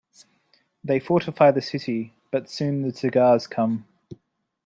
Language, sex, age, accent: English, male, 19-29, Australian English